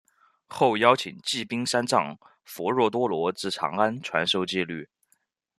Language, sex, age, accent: Chinese, male, 19-29, 出生地：湖北省